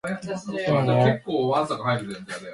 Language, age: Japanese, 19-29